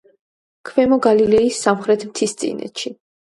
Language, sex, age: Georgian, female, under 19